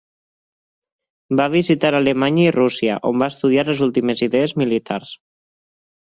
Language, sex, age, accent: Catalan, male, 30-39, valencià